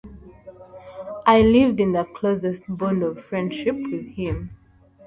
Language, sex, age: English, female, 19-29